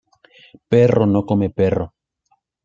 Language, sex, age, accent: Spanish, male, 19-29, México